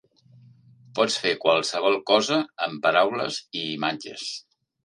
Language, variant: Catalan, Central